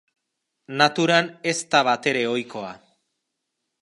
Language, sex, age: Basque, male, 30-39